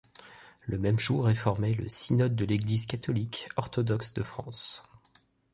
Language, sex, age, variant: French, male, 30-39, Français de métropole